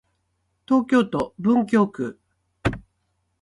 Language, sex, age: Japanese, female, 60-69